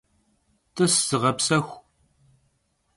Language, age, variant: Kabardian, 40-49, Адыгэбзэ (Къэбэрдей, Кирил, псоми зэдай)